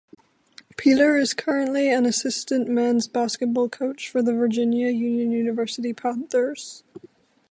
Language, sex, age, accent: English, female, under 19, Irish English